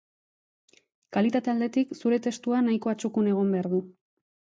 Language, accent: Basque, Erdialdekoa edo Nafarra (Gipuzkoa, Nafarroa)